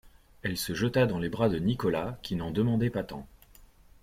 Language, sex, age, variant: French, male, 30-39, Français de métropole